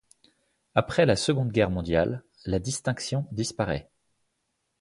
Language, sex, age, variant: French, male, 30-39, Français de métropole